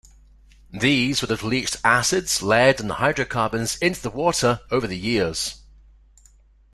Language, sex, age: English, male, 40-49